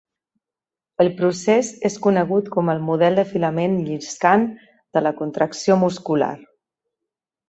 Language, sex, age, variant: Catalan, female, 40-49, Central